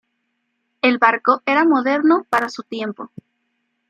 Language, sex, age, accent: Spanish, female, under 19, México